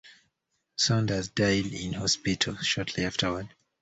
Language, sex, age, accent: English, male, 19-29, United States English